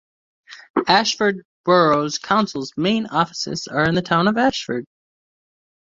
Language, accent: English, United States English